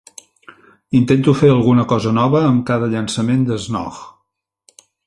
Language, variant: Catalan, Central